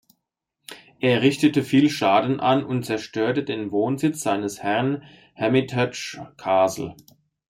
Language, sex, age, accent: German, male, 30-39, Deutschland Deutsch